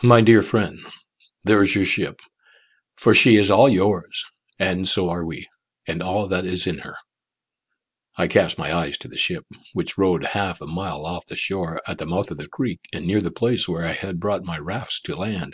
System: none